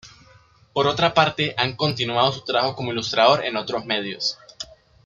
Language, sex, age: Spanish, male, under 19